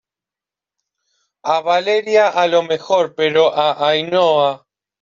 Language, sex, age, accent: Spanish, male, 19-29, Rioplatense: Argentina, Uruguay, este de Bolivia, Paraguay